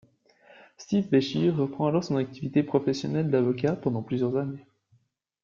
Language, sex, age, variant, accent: French, male, 19-29, Français d'Europe, Français de Suisse